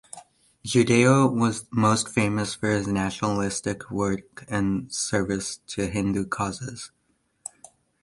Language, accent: English, United States English